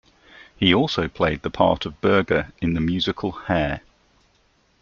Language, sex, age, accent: English, male, 40-49, England English